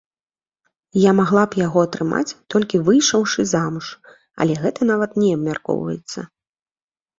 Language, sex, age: Belarusian, female, 30-39